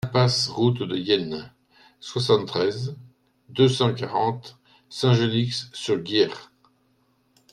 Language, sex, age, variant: French, male, 60-69, Français de métropole